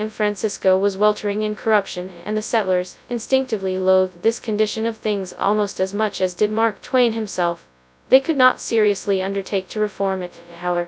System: TTS, FastPitch